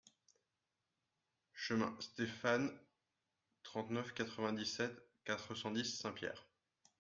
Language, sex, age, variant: French, male, 19-29, Français de métropole